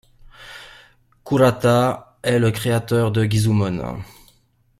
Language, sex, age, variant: French, male, 30-39, Français de métropole